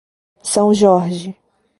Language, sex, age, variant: Portuguese, female, 30-39, Portuguese (Brasil)